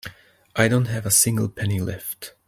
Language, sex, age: English, male, 19-29